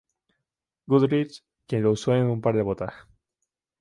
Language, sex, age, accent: Spanish, male, 19-29, España: Islas Canarias